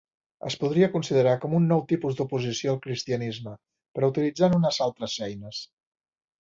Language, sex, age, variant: Catalan, male, 60-69, Central